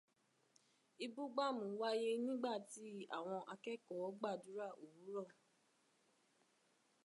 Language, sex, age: Yoruba, female, 19-29